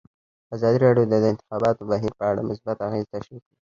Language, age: Pashto, under 19